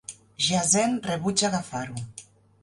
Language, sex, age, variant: Catalan, female, 40-49, Nord-Occidental